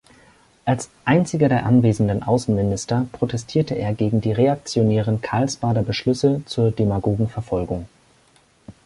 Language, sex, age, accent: German, male, 19-29, Deutschland Deutsch